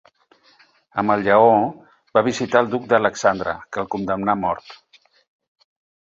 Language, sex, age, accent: Catalan, male, 50-59, Barcelonès